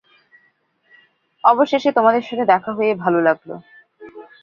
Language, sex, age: Bengali, female, 19-29